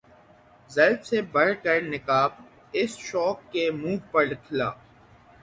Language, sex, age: Urdu, male, 19-29